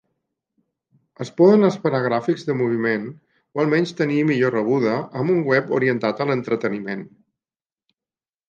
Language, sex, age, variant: Catalan, male, 50-59, Central